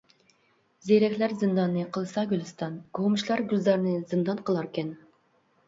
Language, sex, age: Uyghur, female, 30-39